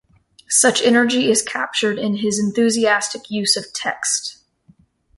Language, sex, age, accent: English, female, 19-29, United States English